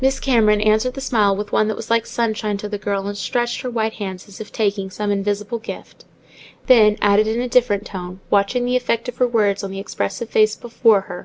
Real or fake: real